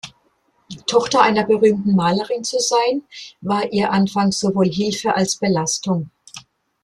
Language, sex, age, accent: German, female, 60-69, Deutschland Deutsch